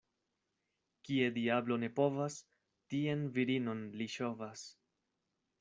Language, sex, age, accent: Esperanto, male, 19-29, Internacia